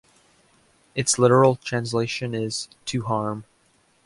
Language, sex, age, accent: English, male, 19-29, United States English